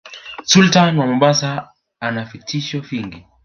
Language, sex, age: Swahili, male, 19-29